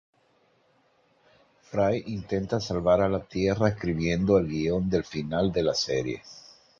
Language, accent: Spanish, Caribe: Cuba, Venezuela, Puerto Rico, República Dominicana, Panamá, Colombia caribeña, México caribeño, Costa del golfo de México